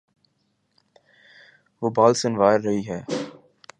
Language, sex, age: Urdu, male, 19-29